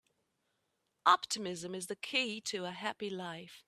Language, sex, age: English, female, 40-49